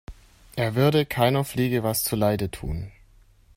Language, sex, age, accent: German, male, 19-29, Deutschland Deutsch